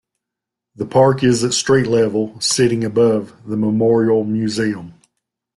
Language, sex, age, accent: English, male, 40-49, United States English